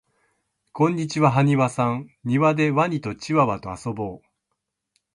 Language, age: Japanese, 50-59